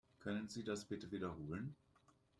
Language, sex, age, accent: German, male, 60-69, Deutschland Deutsch